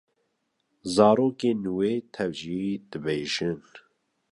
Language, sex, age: Kurdish, male, 30-39